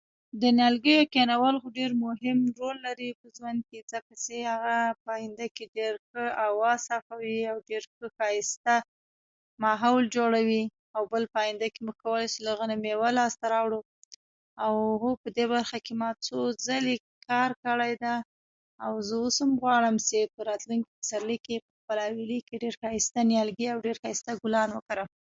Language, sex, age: Pashto, female, 19-29